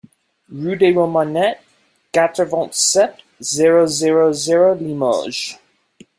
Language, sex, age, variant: French, female, 30-39, Français des départements et régions d'outre-mer